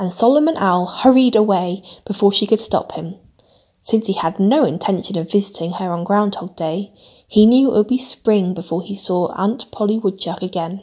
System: none